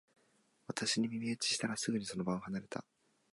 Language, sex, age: Japanese, male, 19-29